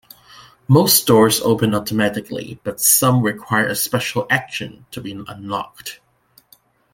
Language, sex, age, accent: English, male, 30-39, Canadian English